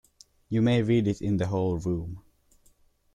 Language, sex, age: English, male, under 19